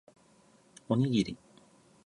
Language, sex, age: Japanese, male, 40-49